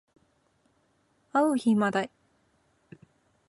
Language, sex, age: Japanese, female, 30-39